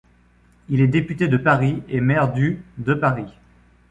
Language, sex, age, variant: French, male, 40-49, Français de métropole